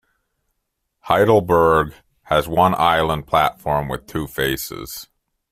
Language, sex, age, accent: English, male, 30-39, Canadian English